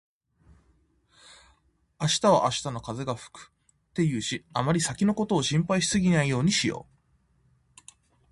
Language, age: Japanese, 19-29